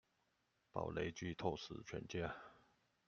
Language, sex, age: Chinese, male, 40-49